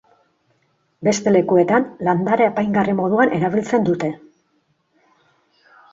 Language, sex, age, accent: Basque, female, 40-49, Mendebalekoa (Araba, Bizkaia, Gipuzkoako mendebaleko herri batzuk)